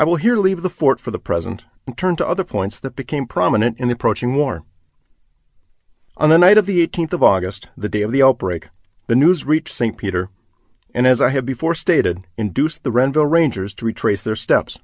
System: none